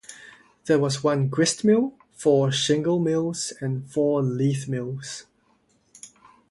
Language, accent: English, Singaporean English